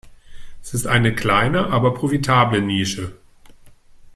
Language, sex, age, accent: German, male, 40-49, Deutschland Deutsch